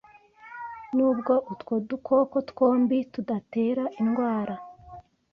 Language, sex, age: Kinyarwanda, male, 30-39